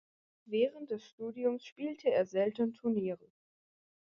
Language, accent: German, Deutschland Deutsch